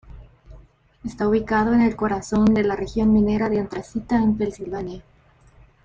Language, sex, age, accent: Spanish, female, 19-29, América central